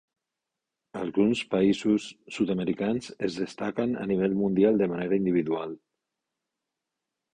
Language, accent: Catalan, aprenent (recent, des del castellà)